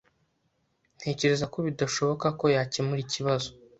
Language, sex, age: Kinyarwanda, male, 19-29